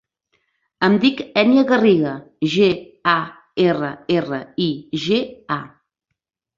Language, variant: Catalan, Central